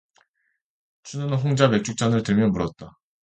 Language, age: Korean, 30-39